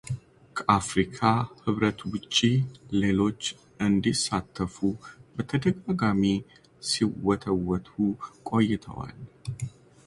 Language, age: Amharic, 40-49